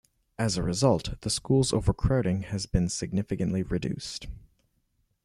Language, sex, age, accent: English, male, under 19, Canadian English